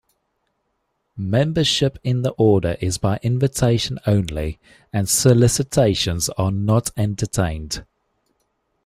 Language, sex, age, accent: English, male, 30-39, Southern African (South Africa, Zimbabwe, Namibia)